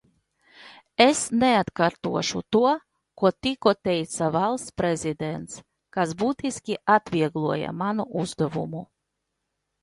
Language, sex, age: Latvian, female, 40-49